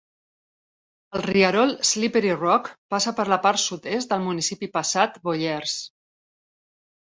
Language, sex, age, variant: Catalan, female, 50-59, Septentrional